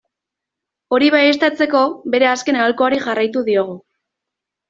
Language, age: Basque, 19-29